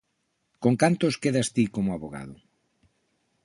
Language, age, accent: Galician, 50-59, Normativo (estándar)